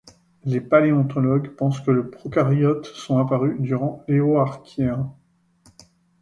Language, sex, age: French, male, 50-59